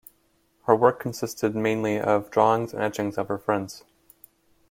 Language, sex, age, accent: English, male, 30-39, United States English